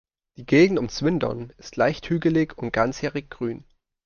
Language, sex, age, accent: German, male, 19-29, Deutschland Deutsch